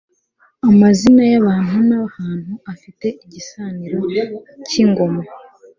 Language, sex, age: Kinyarwanda, female, 19-29